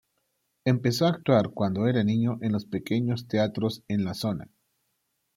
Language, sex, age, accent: Spanish, male, 30-39, México